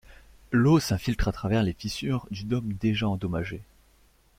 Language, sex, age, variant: French, male, 19-29, Français de métropole